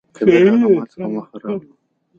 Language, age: Pashto, under 19